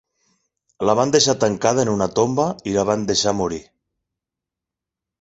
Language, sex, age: Catalan, male, 40-49